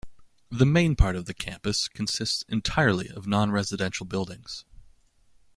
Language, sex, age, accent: English, male, 30-39, United States English